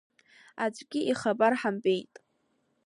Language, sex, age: Abkhazian, female, under 19